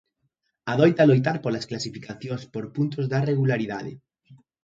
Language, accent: Galician, Central (gheada)